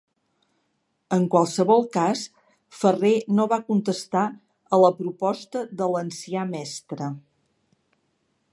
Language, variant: Catalan, Central